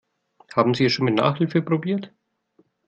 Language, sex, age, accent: German, male, 30-39, Deutschland Deutsch